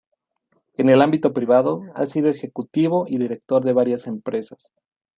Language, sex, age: Spanish, male, 19-29